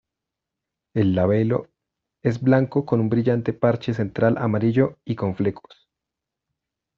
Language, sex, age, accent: Spanish, male, 30-39, Andino-Pacífico: Colombia, Perú, Ecuador, oeste de Bolivia y Venezuela andina